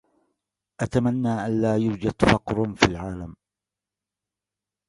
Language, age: Arabic, 40-49